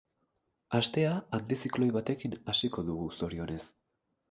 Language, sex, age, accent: Basque, male, 19-29, Erdialdekoa edo Nafarra (Gipuzkoa, Nafarroa)